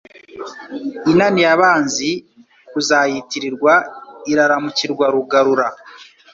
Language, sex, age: Kinyarwanda, male, 19-29